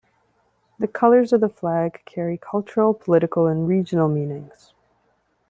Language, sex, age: English, female, 30-39